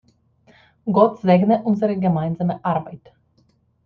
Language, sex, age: German, female, 19-29